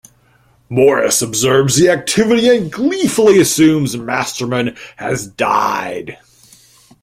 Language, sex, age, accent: English, male, 40-49, Canadian English